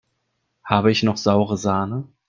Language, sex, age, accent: German, male, 30-39, Deutschland Deutsch